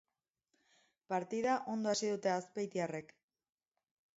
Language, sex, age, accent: Basque, female, 30-39, Erdialdekoa edo Nafarra (Gipuzkoa, Nafarroa)